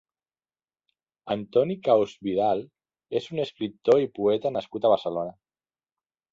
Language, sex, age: Catalan, male, 40-49